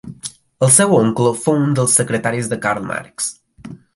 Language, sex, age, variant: Catalan, male, under 19, Balear